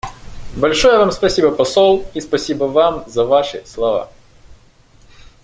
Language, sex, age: Russian, male, 19-29